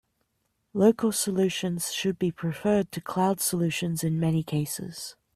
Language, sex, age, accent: English, female, 30-39, Australian English